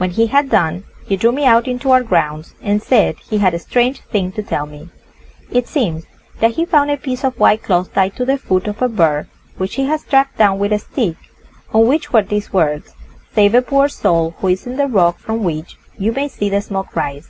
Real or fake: real